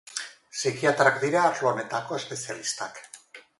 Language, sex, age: Basque, female, 50-59